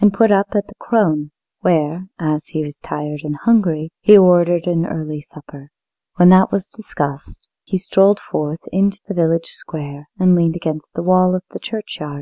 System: none